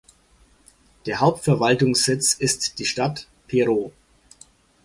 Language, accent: German, Deutschland Deutsch